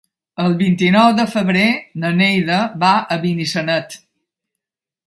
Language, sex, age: Catalan, female, 70-79